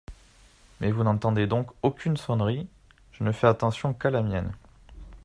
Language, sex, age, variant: French, male, 19-29, Français de métropole